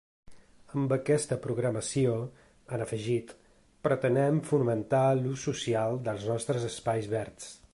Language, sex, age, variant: Catalan, male, 30-39, Central